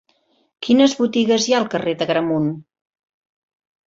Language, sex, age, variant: Catalan, female, 60-69, Central